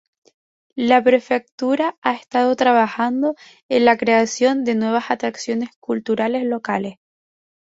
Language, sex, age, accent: Spanish, female, 19-29, España: Islas Canarias